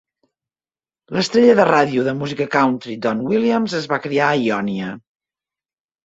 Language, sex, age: Catalan, female, 50-59